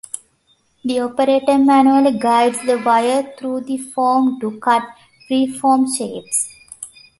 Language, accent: English, United States English